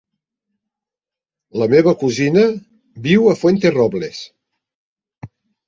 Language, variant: Catalan, Central